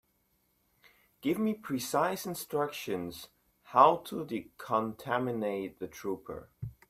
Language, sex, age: English, male, 19-29